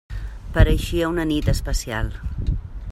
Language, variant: Catalan, Central